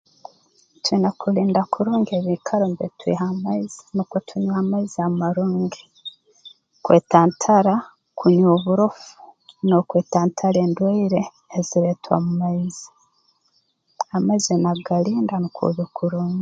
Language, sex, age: Tooro, female, 40-49